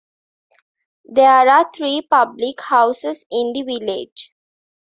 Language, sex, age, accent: English, female, 19-29, India and South Asia (India, Pakistan, Sri Lanka)